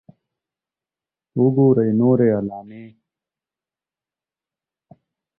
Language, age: Pashto, 19-29